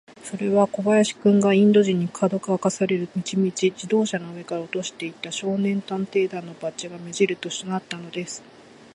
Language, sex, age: Japanese, female, 30-39